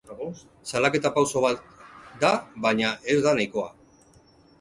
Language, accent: Basque, Mendebalekoa (Araba, Bizkaia, Gipuzkoako mendebaleko herri batzuk)